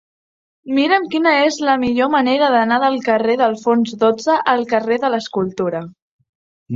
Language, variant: Catalan, Central